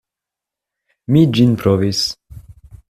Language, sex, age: Esperanto, male, 19-29